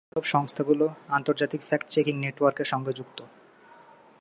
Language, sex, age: Bengali, male, 19-29